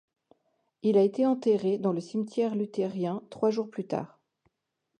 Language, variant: French, Français de métropole